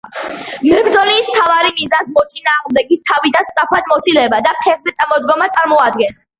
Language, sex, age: Georgian, female, under 19